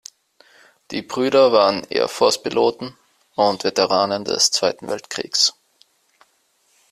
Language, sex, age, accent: German, male, 30-39, Österreichisches Deutsch